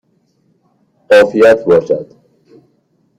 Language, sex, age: Persian, male, 19-29